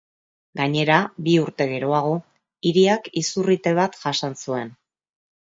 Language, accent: Basque, Mendebalekoa (Araba, Bizkaia, Gipuzkoako mendebaleko herri batzuk)